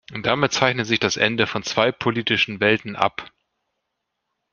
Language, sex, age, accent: German, male, 40-49, Deutschland Deutsch